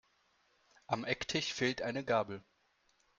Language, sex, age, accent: German, male, 19-29, Deutschland Deutsch